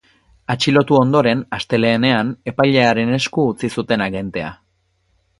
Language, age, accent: Basque, 19-29, Erdialdekoa edo Nafarra (Gipuzkoa, Nafarroa)